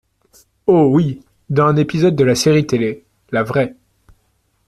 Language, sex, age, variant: French, male, 19-29, Français de métropole